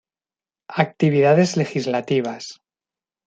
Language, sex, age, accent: Spanish, male, 40-49, España: Centro-Sur peninsular (Madrid, Toledo, Castilla-La Mancha)